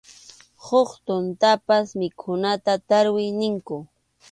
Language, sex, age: Arequipa-La Unión Quechua, female, 30-39